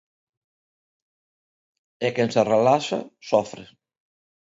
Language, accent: Galician, Neofalante